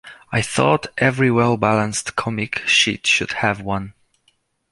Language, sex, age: English, male, 30-39